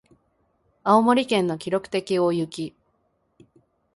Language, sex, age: Japanese, female, 19-29